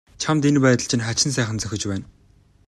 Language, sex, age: Mongolian, male, 19-29